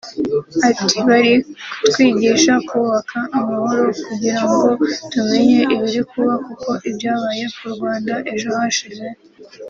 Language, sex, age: Kinyarwanda, female, 19-29